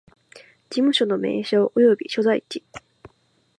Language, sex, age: Japanese, female, 19-29